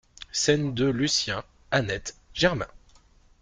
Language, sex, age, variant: French, male, 30-39, Français de métropole